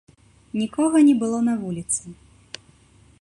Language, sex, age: Belarusian, female, 19-29